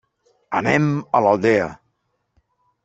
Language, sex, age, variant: Catalan, male, 40-49, Central